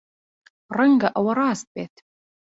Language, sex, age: Central Kurdish, female, 19-29